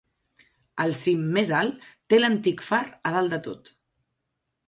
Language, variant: Catalan, Central